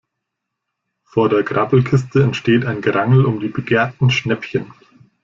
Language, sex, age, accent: German, male, 19-29, Deutschland Deutsch